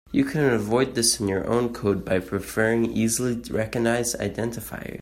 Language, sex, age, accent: English, male, under 19, United States English